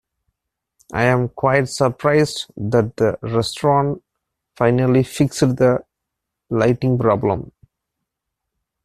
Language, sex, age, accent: English, male, 30-39, India and South Asia (India, Pakistan, Sri Lanka)